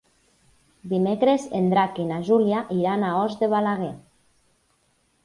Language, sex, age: Catalan, female, 30-39